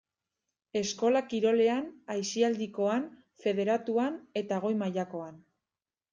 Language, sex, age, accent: Basque, female, 19-29, Erdialdekoa edo Nafarra (Gipuzkoa, Nafarroa)